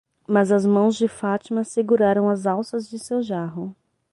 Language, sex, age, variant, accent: Portuguese, female, 30-39, Portuguese (Brasil), Paulista